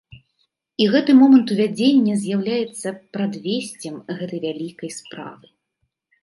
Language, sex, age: Belarusian, female, 30-39